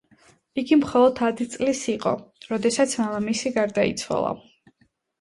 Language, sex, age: Georgian, female, 19-29